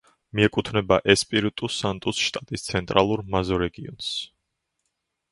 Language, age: Georgian, under 19